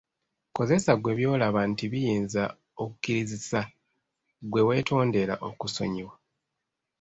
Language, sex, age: Ganda, male, 90+